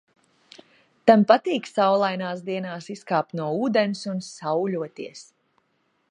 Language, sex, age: Latvian, female, 40-49